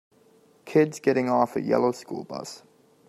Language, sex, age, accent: English, male, under 19, United States English